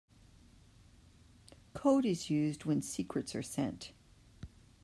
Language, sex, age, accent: English, female, 50-59, United States English